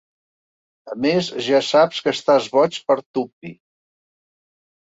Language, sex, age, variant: Catalan, male, 60-69, Central